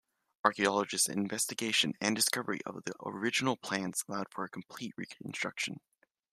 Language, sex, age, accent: English, male, 19-29, United States English